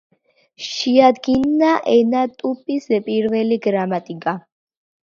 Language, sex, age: Georgian, female, under 19